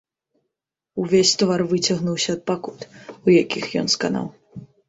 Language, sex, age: Belarusian, female, under 19